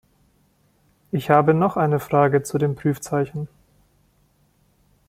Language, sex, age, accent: German, female, 19-29, Deutschland Deutsch